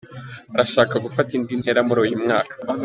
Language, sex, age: Kinyarwanda, male, 19-29